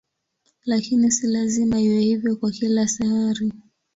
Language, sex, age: Swahili, female, 19-29